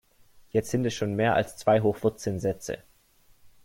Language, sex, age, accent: German, male, 19-29, Deutschland Deutsch